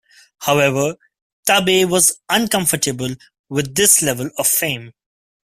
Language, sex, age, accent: English, male, 19-29, India and South Asia (India, Pakistan, Sri Lanka)